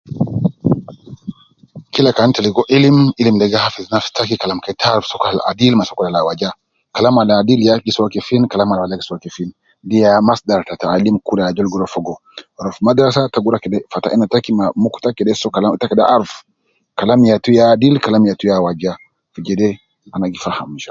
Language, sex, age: Nubi, male, 50-59